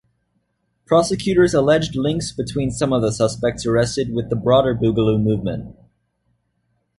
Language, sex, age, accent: English, male, under 19, United States English